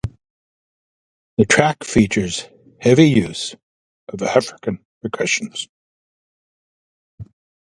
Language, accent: English, Canadian English